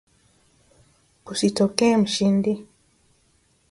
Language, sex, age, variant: Swahili, female, 19-29, Kiswahili cha Bara ya Kenya